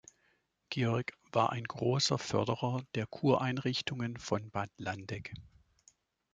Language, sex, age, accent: German, male, 50-59, Deutschland Deutsch